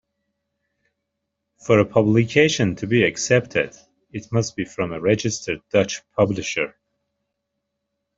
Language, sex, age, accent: English, male, 30-39, United States English